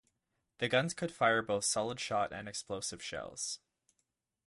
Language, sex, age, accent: English, male, 19-29, Canadian English